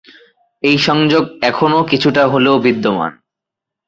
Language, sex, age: Bengali, male, 19-29